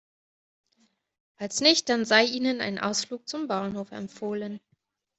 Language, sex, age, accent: German, female, 30-39, Deutschland Deutsch